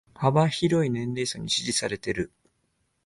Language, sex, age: Japanese, male, 19-29